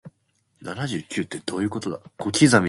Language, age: English, 19-29